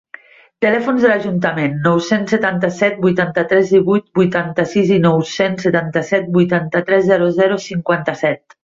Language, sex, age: Catalan, female, 40-49